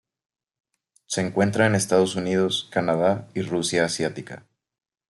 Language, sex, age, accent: Spanish, male, 19-29, México